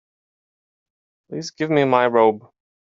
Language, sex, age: English, male, 19-29